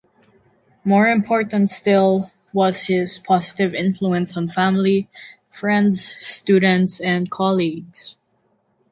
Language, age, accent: English, under 19, Filipino